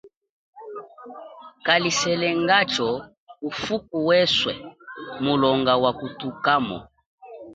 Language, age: Chokwe, 30-39